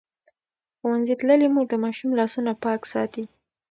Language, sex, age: Pashto, female, under 19